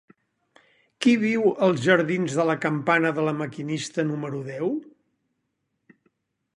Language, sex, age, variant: Catalan, male, 70-79, Central